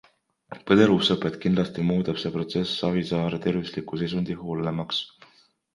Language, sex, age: Estonian, male, 19-29